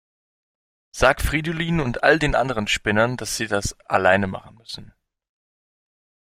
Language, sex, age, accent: German, male, 19-29, Deutschland Deutsch